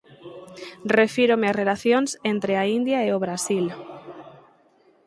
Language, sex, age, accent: Galician, female, 19-29, Oriental (común en zona oriental)